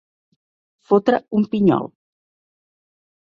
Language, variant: Catalan, Central